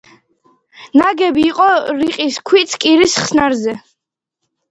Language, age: Georgian, under 19